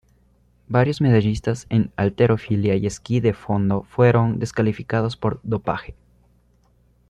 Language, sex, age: Spanish, male, under 19